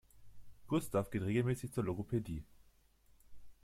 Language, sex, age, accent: German, male, 19-29, Deutschland Deutsch